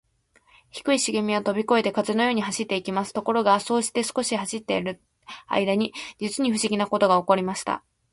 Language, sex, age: Japanese, female, 19-29